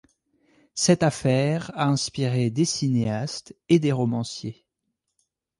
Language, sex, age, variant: French, male, 19-29, Français de métropole